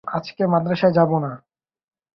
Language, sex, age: Bengali, male, 30-39